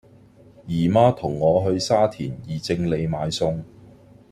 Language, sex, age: Cantonese, male, 40-49